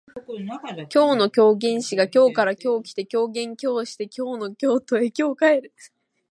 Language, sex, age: Japanese, female, under 19